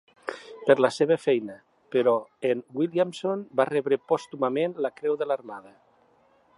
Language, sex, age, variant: Catalan, male, 60-69, Central